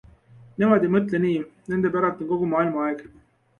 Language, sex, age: Estonian, male, 19-29